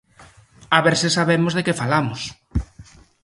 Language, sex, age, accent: Galician, male, 19-29, Normativo (estándar)